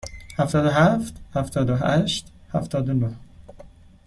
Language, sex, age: Persian, male, 19-29